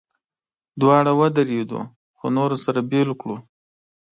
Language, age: Pashto, 19-29